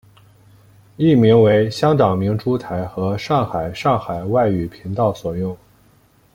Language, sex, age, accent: Chinese, male, 19-29, 出生地：河南省